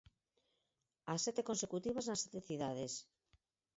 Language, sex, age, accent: Galician, female, 40-49, Central (gheada)